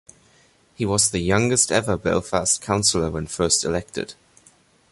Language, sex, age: English, male, under 19